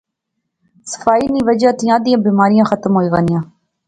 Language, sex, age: Pahari-Potwari, female, 19-29